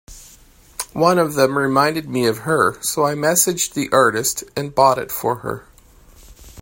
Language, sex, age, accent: English, male, 50-59, Canadian English